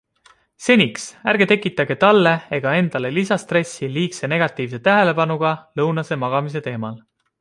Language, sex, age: Estonian, male, 30-39